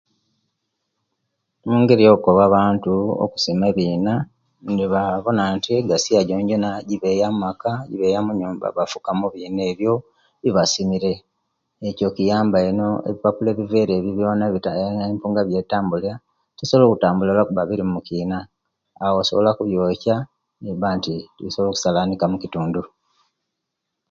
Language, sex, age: Kenyi, male, 50-59